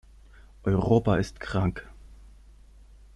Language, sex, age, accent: German, male, 19-29, Deutschland Deutsch